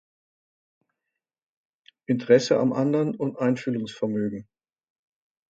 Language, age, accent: German, 60-69, Deutschland Deutsch